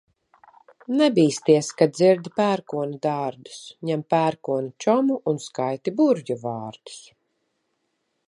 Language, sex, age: Latvian, female, 40-49